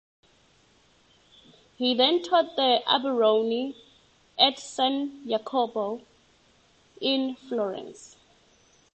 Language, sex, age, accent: English, female, 19-29, England English